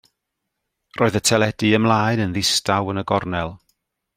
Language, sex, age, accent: Welsh, male, 40-49, Y Deyrnas Unedig Cymraeg